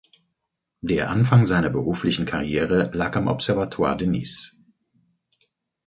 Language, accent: German, Deutschland Deutsch